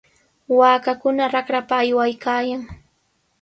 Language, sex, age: Sihuas Ancash Quechua, female, 30-39